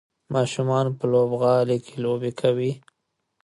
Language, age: Pashto, 30-39